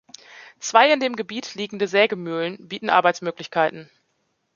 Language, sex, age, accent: German, female, 30-39, Deutschland Deutsch